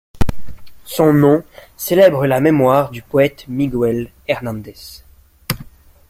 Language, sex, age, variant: French, male, under 19, Français de métropole